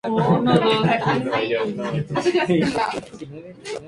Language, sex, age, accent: Spanish, male, 19-29, México